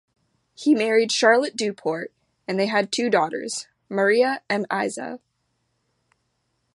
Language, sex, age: English, female, 19-29